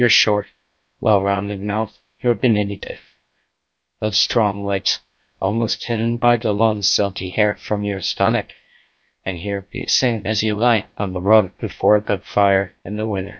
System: TTS, GlowTTS